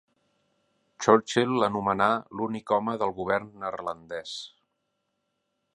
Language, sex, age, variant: Catalan, male, 60-69, Central